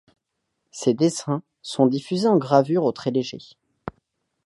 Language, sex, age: French, male, under 19